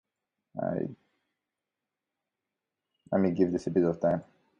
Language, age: English, 19-29